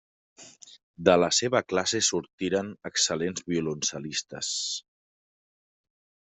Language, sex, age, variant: Catalan, male, 30-39, Central